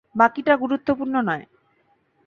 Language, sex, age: Bengali, female, 19-29